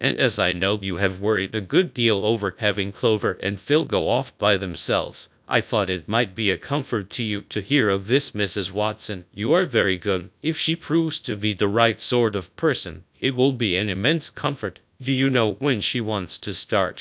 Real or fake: fake